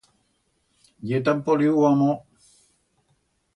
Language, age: Aragonese, 60-69